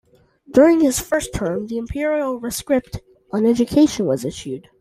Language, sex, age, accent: English, male, under 19, United States English